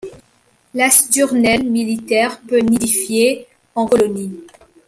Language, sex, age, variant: French, female, 19-29, Français de métropole